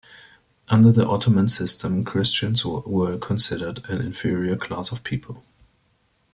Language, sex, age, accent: English, male, 19-29, United States English